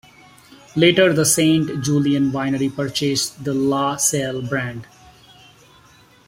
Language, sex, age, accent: English, male, 30-39, India and South Asia (India, Pakistan, Sri Lanka)